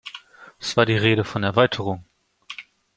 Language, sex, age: German, male, 19-29